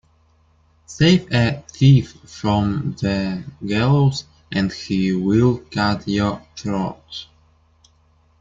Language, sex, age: English, male, under 19